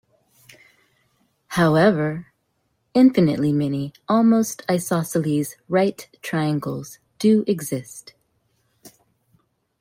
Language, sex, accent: English, female, United States English